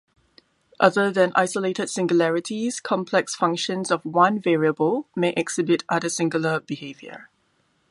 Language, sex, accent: English, female, Singaporean English